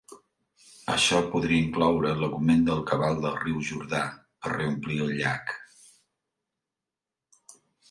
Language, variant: Catalan, Central